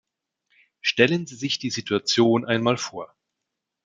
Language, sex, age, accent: German, male, 30-39, Deutschland Deutsch